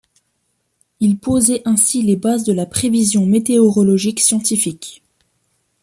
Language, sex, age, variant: French, female, 19-29, Français de métropole